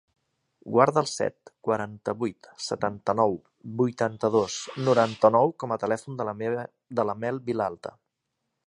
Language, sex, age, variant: Catalan, male, 50-59, Central